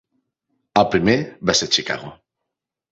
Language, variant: Catalan, Central